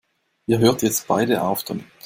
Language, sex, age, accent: German, male, 19-29, Schweizerdeutsch